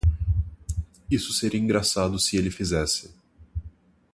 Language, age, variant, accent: Portuguese, 19-29, Portuguese (Brasil), Mineiro